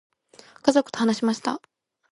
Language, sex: Japanese, female